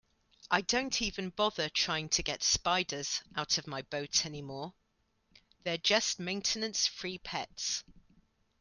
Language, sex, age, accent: English, female, 50-59, England English